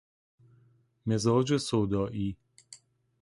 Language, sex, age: Persian, male, 30-39